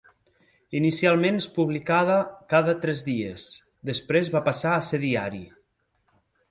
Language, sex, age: Catalan, male, 40-49